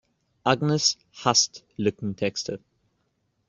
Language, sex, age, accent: German, male, 19-29, Deutschland Deutsch